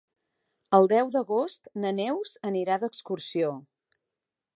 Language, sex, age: Catalan, female, 40-49